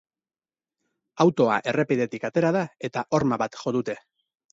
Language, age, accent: Basque, 40-49, Erdialdekoa edo Nafarra (Gipuzkoa, Nafarroa)